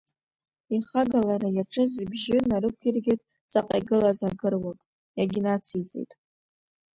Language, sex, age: Abkhazian, female, under 19